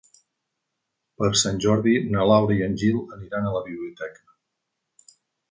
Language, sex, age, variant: Catalan, male, 50-59, Septentrional